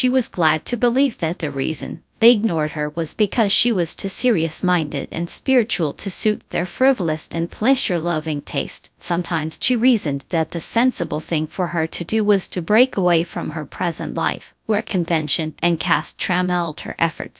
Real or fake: fake